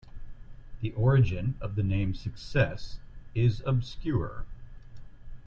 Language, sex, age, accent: English, male, 50-59, United States English